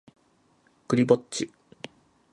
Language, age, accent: Japanese, 30-39, 標準